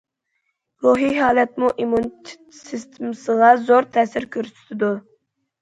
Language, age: Uyghur, under 19